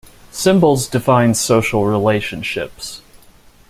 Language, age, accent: English, 19-29, United States English